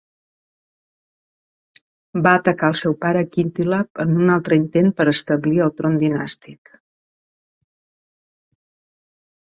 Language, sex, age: Catalan, female, 60-69